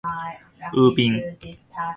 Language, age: Japanese, 30-39